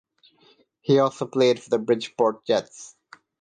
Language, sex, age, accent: English, male, 19-29, India and South Asia (India, Pakistan, Sri Lanka)